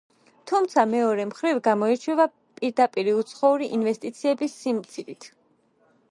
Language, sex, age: Georgian, female, 19-29